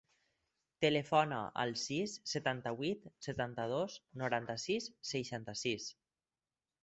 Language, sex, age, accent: Catalan, male, 19-29, valencià